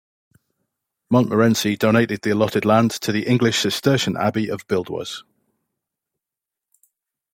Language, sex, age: English, male, 40-49